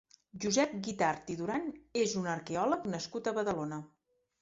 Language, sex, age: Catalan, female, 40-49